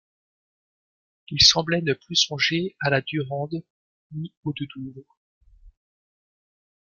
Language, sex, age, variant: French, male, 30-39, Français de métropole